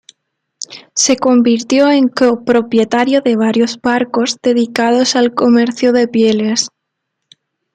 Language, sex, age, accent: Spanish, female, 19-29, España: Sur peninsular (Andalucia, Extremadura, Murcia)